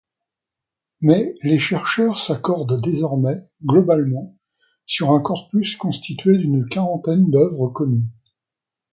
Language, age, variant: French, 60-69, Français de métropole